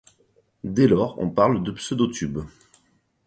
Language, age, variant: French, 30-39, Français de métropole